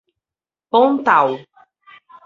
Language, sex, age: Portuguese, female, 40-49